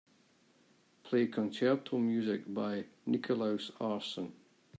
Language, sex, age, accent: English, male, 40-49, Scottish English